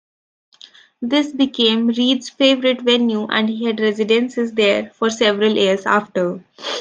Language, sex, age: English, female, 19-29